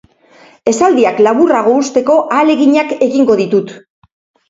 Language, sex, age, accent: Basque, female, 40-49, Mendebalekoa (Araba, Bizkaia, Gipuzkoako mendebaleko herri batzuk)